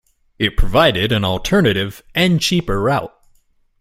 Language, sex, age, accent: English, male, 19-29, United States English